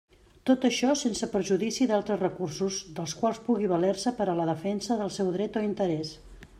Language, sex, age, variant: Catalan, female, 50-59, Central